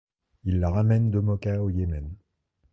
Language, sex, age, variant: French, male, 50-59, Français de métropole